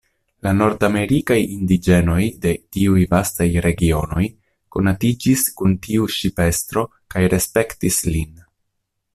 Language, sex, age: Esperanto, male, 30-39